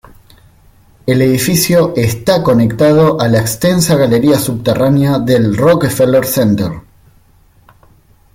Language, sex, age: Spanish, male, 19-29